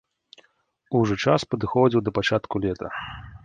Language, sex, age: Belarusian, male, 30-39